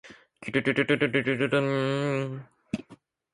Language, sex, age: Japanese, male, 19-29